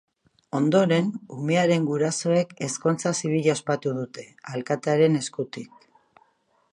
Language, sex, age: Basque, female, 50-59